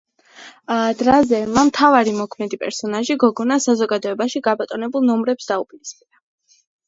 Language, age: Georgian, under 19